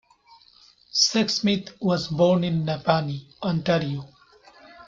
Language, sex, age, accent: English, male, 19-29, India and South Asia (India, Pakistan, Sri Lanka)